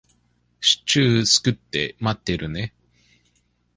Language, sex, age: Japanese, male, 40-49